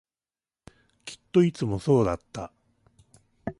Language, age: Japanese, 50-59